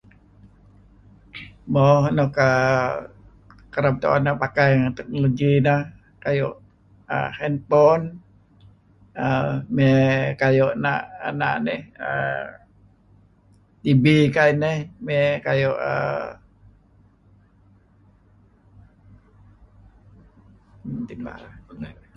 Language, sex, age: Kelabit, male, 70-79